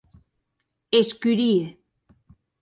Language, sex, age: Occitan, female, 40-49